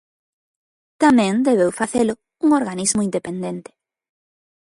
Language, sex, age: Galician, female, 30-39